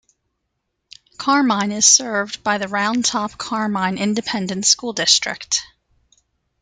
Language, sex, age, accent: English, female, 50-59, United States English